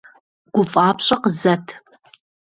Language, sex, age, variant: Kabardian, female, 40-49, Адыгэбзэ (Къэбэрдей, Кирил, Урысей)